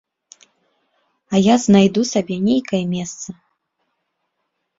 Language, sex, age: Belarusian, female, 40-49